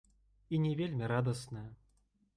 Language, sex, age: Belarusian, male, 19-29